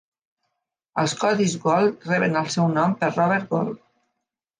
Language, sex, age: Catalan, female, 50-59